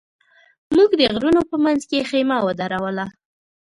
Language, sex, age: Pashto, female, 19-29